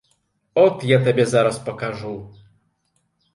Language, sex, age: Belarusian, male, 40-49